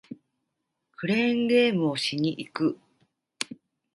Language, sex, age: Japanese, female, 30-39